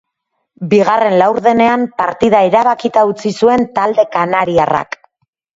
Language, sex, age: Basque, female, 30-39